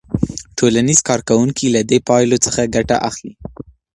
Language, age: Pashto, under 19